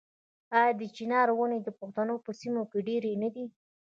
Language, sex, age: Pashto, female, 19-29